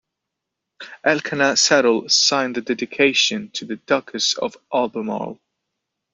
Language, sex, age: English, male, 30-39